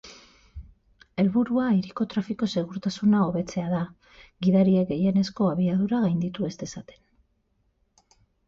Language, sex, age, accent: Basque, female, 40-49, Mendebalekoa (Araba, Bizkaia, Gipuzkoako mendebaleko herri batzuk); Batua